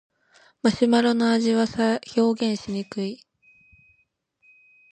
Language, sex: Japanese, female